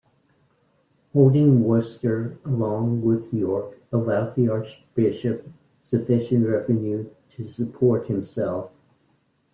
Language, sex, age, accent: English, male, 50-59, United States English